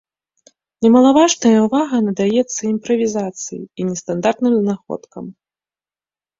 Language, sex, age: Belarusian, female, 19-29